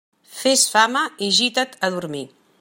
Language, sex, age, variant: Catalan, female, 60-69, Central